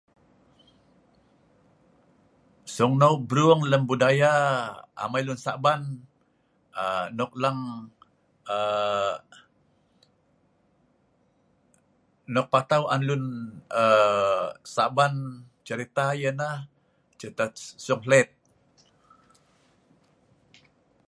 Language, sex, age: Sa'ban, male, 60-69